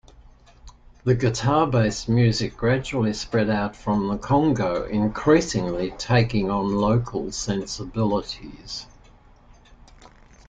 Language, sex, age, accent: English, male, 80-89, Australian English